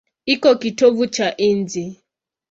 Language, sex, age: Swahili, female, 19-29